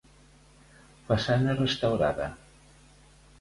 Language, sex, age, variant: Catalan, male, 60-69, Nord-Occidental